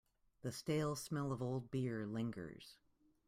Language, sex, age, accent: English, female, 40-49, United States English